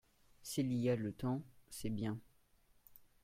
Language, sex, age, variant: French, male, under 19, Français de métropole